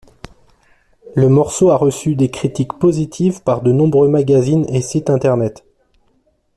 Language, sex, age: French, male, 40-49